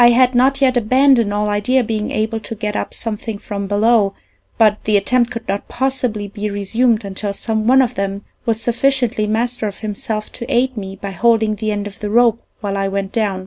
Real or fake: real